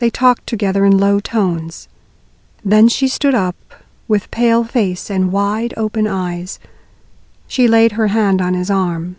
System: none